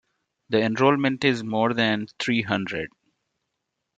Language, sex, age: English, male, 40-49